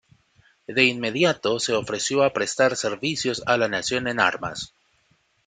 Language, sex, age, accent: Spanish, male, 19-29, América central